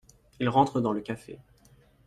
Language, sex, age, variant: French, male, 30-39, Français de métropole